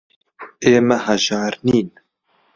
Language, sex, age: Central Kurdish, male, under 19